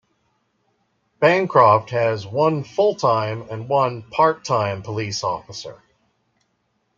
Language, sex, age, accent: English, male, 40-49, United States English